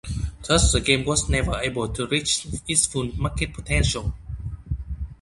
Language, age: English, 19-29